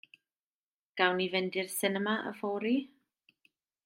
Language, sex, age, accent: Welsh, female, 30-39, Y Deyrnas Unedig Cymraeg